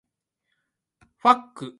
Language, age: English, 19-29